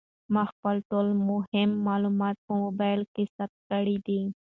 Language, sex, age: Pashto, female, 19-29